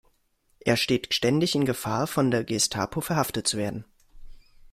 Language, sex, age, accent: German, male, 19-29, Deutschland Deutsch